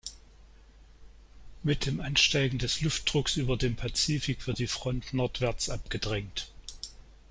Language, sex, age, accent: German, male, 50-59, Deutschland Deutsch